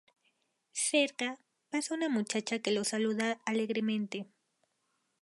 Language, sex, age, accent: Spanish, female, 19-29, México